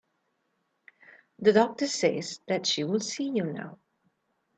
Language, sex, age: English, female, 40-49